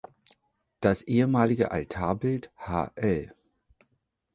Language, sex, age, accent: German, male, 40-49, Deutschland Deutsch